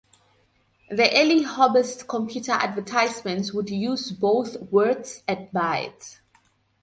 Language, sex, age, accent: English, female, 30-39, Southern African (South Africa, Zimbabwe, Namibia)